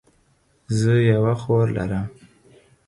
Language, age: Pashto, 30-39